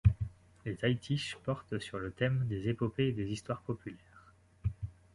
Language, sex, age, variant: French, male, 19-29, Français de métropole